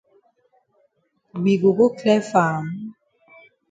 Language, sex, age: Cameroon Pidgin, female, 40-49